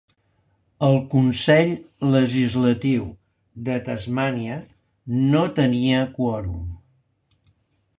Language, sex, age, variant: Catalan, male, 60-69, Central